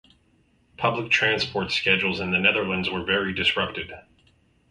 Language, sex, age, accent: English, male, 40-49, United States English